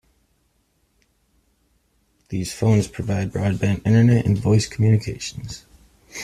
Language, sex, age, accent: English, male, 19-29, United States English